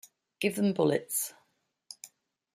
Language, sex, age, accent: English, female, 50-59, England English